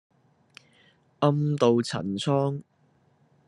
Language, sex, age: Cantonese, male, 19-29